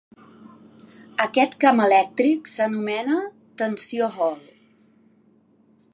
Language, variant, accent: Catalan, Central, central